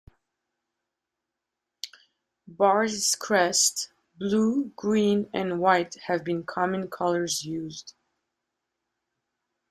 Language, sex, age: English, female, 30-39